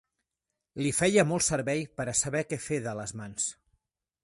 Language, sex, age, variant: Catalan, male, 30-39, Central